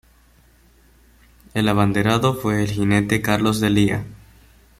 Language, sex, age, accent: Spanish, male, under 19, Caribe: Cuba, Venezuela, Puerto Rico, República Dominicana, Panamá, Colombia caribeña, México caribeño, Costa del golfo de México